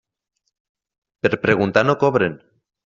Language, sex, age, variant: Catalan, male, 19-29, Nord-Occidental